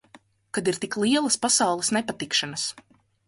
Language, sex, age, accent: Latvian, female, 19-29, Riga